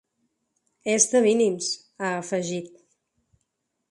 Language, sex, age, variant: Catalan, female, 40-49, Central